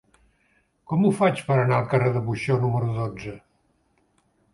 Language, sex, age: Catalan, male, 70-79